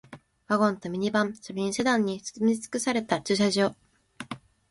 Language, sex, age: Japanese, female, 19-29